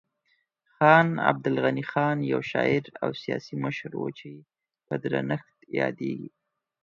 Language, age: Pashto, 19-29